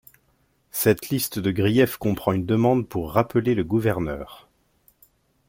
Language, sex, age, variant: French, male, 40-49, Français de métropole